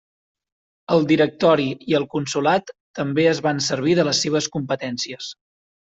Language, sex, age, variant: Catalan, male, 19-29, Central